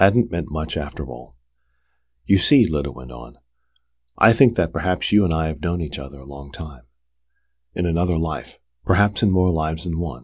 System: none